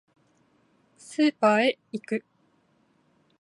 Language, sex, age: Japanese, female, 19-29